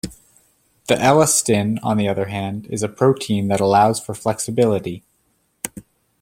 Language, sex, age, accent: English, male, 19-29, United States English